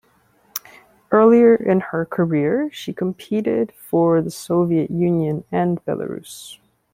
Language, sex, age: English, female, 30-39